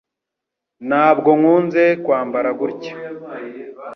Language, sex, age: Kinyarwanda, male, 19-29